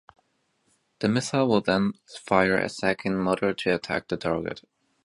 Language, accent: English, United States English